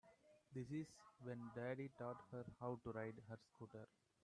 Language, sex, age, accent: English, male, 19-29, India and South Asia (India, Pakistan, Sri Lanka)